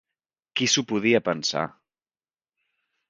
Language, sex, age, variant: Catalan, male, 30-39, Central